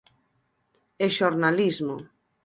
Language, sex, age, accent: Galician, female, 50-59, Atlántico (seseo e gheada)